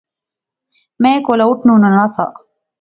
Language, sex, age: Pahari-Potwari, female, 19-29